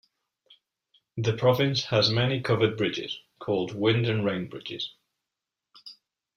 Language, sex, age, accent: English, male, 19-29, England English